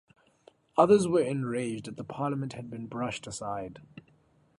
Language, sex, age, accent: English, male, 19-29, Southern African (South Africa, Zimbabwe, Namibia)